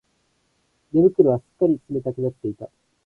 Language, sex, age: Japanese, male, 19-29